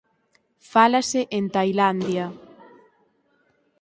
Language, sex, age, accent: Galician, female, 19-29, Atlántico (seseo e gheada)